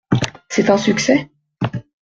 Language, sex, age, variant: French, female, 19-29, Français de métropole